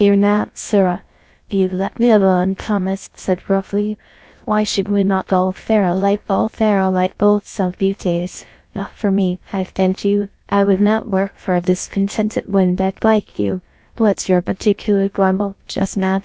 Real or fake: fake